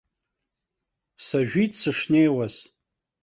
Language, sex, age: Abkhazian, male, 30-39